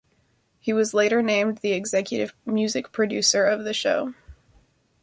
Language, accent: English, United States English